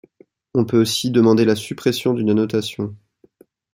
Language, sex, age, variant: French, male, 19-29, Français de métropole